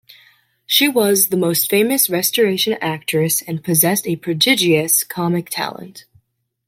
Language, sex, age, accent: English, female, 19-29, United States English